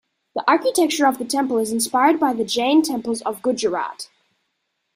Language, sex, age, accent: English, male, under 19, Australian English